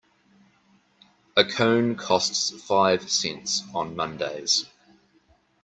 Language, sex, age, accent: English, male, 40-49, New Zealand English